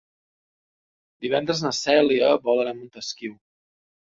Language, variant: Catalan, Central